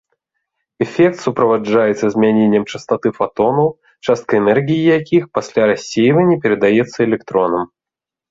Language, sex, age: Belarusian, male, 30-39